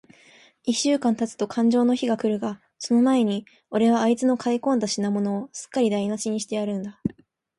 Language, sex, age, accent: Japanese, female, under 19, 標準語